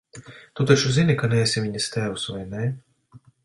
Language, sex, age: Latvian, male, 40-49